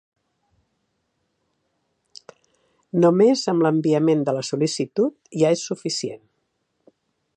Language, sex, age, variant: Catalan, female, 60-69, Central